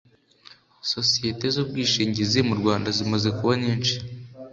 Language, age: Kinyarwanda, under 19